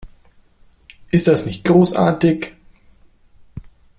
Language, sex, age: German, male, 30-39